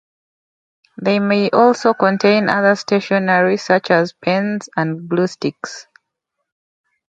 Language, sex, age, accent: English, female, 19-29, England English